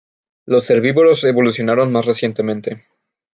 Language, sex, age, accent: Spanish, male, under 19, México